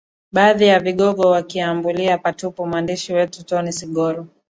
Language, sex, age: Swahili, female, 19-29